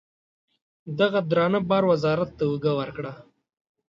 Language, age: Pashto, 19-29